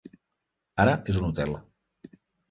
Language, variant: Catalan, Central